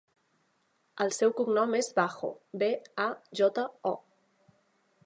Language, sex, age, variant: Catalan, female, 30-39, Central